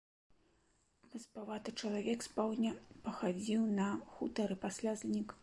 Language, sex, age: Belarusian, female, 30-39